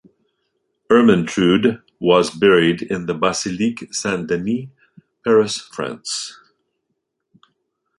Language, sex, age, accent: English, male, 60-69, United States English